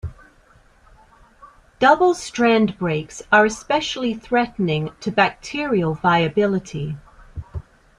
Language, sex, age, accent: English, female, 40-49, England English